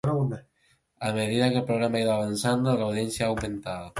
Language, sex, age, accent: Spanish, male, 19-29, España: Islas Canarias